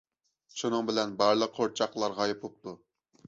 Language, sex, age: Uyghur, male, 19-29